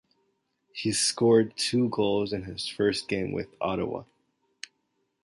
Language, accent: English, United States English